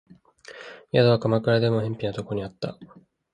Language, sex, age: Japanese, male, 19-29